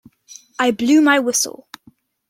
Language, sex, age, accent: English, male, under 19, England English